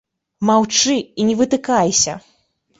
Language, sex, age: Belarusian, female, 19-29